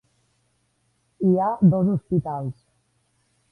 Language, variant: Catalan, Central